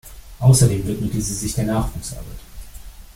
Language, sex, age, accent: German, male, 30-39, Deutschland Deutsch